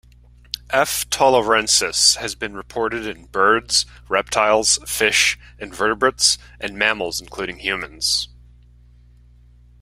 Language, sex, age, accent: English, male, 19-29, United States English